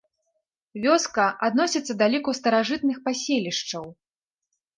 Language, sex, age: Belarusian, female, 30-39